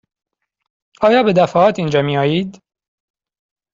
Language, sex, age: Persian, male, 19-29